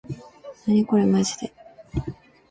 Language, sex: Japanese, female